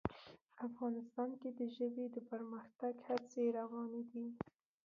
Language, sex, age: Pashto, female, under 19